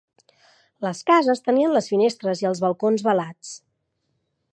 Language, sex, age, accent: Catalan, female, 30-39, central; nord-occidental